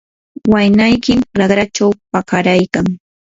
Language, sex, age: Yanahuanca Pasco Quechua, female, 19-29